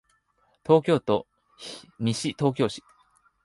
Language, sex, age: Japanese, male, 19-29